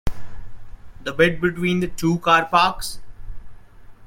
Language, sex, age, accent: English, male, 19-29, India and South Asia (India, Pakistan, Sri Lanka)